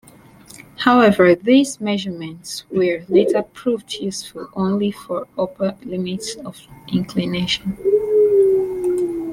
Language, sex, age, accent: English, female, 19-29, England English